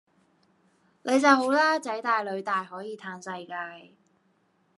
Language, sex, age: Cantonese, female, 19-29